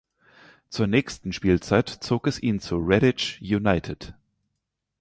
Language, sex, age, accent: German, male, 19-29, Deutschland Deutsch